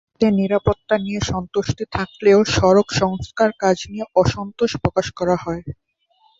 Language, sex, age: Bengali, male, 19-29